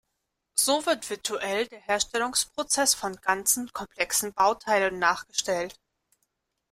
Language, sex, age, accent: German, female, 19-29, Deutschland Deutsch